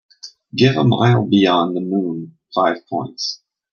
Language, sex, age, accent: English, male, 30-39, Canadian English